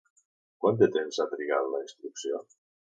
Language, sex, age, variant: Catalan, male, 70-79, Central